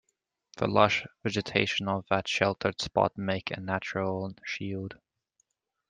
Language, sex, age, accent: English, male, 19-29, England English